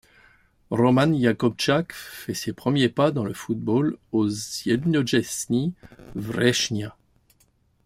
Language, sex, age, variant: French, male, 50-59, Français de métropole